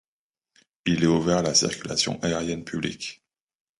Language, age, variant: French, 30-39, Français de métropole